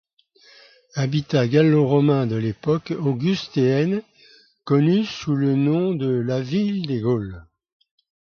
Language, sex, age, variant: French, male, 80-89, Français de métropole